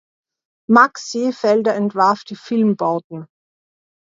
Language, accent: German, Österreichisches Deutsch